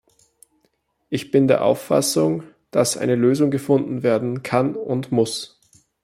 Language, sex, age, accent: German, male, 19-29, Österreichisches Deutsch